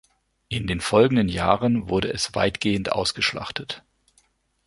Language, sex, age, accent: German, male, 50-59, Deutschland Deutsch